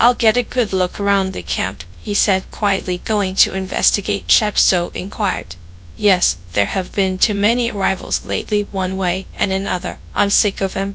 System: TTS, GradTTS